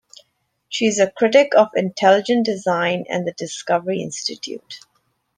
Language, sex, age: English, female, 50-59